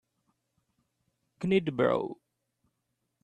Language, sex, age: English, male, 19-29